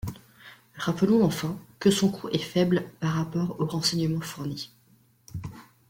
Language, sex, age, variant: French, female, 19-29, Français de métropole